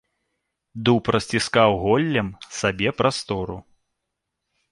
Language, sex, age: Belarusian, male, 30-39